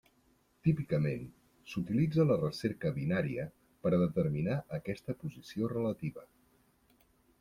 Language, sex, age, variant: Catalan, male, 50-59, Central